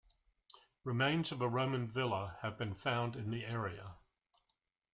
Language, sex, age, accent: English, male, 60-69, United States English